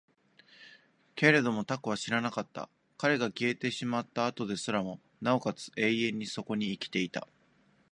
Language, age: Japanese, 19-29